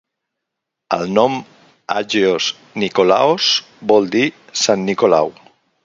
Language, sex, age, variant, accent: Catalan, male, 50-59, Central, Barceloní